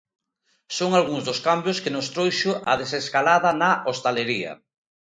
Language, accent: Galician, Oriental (común en zona oriental)